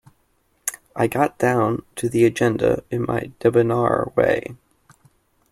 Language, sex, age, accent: English, male, 19-29, United States English